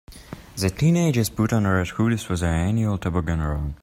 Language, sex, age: English, male, under 19